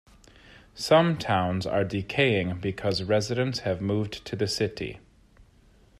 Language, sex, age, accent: English, male, 30-39, United States English